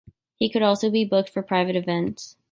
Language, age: English, 19-29